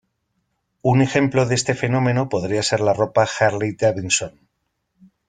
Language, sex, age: Spanish, male, 40-49